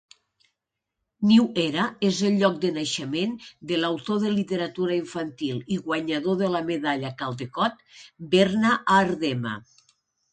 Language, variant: Catalan, Nord-Occidental